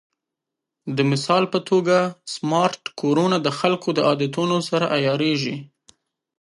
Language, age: Pashto, 19-29